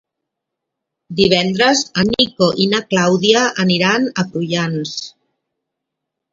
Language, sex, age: Catalan, female, 60-69